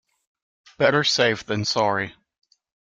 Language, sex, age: English, male, 40-49